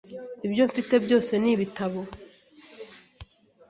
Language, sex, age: Kinyarwanda, female, 30-39